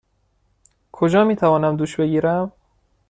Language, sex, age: Persian, male, 19-29